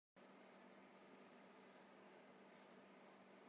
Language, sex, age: Adamawa Fulfulde, female, under 19